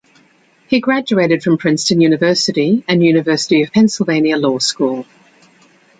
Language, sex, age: English, female, 50-59